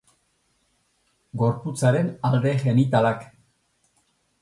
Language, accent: Basque, Mendebalekoa (Araba, Bizkaia, Gipuzkoako mendebaleko herri batzuk)